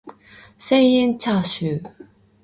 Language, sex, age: Japanese, female, 19-29